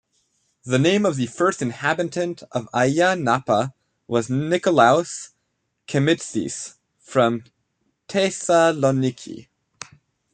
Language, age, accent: English, 19-29, United States English